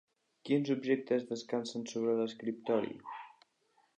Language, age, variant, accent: Catalan, under 19, Central, central